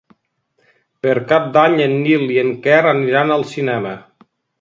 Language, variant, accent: Catalan, Nord-Occidental, nord-occidental